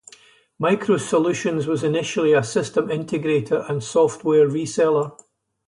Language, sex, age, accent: English, male, 70-79, Scottish English